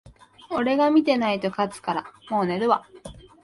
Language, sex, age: Japanese, female, 19-29